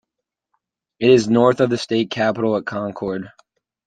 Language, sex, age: English, male, 19-29